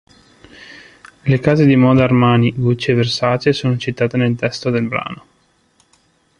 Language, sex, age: Italian, male, 19-29